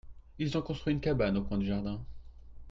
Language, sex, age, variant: French, male, 30-39, Français de métropole